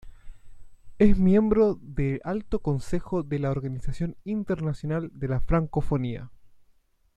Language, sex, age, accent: Spanish, male, 19-29, Chileno: Chile, Cuyo